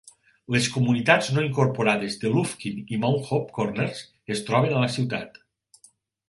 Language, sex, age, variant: Catalan, male, 50-59, Nord-Occidental